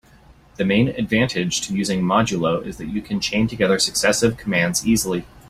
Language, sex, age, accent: English, male, 30-39, United States English